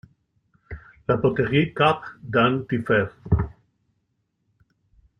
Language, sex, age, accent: Spanish, male, 60-69, España: Norte peninsular (Asturias, Castilla y León, Cantabria, País Vasco, Navarra, Aragón, La Rioja, Guadalajara, Cuenca)